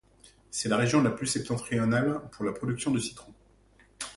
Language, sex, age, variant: French, male, 40-49, Français de métropole